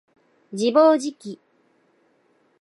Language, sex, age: Japanese, female, 19-29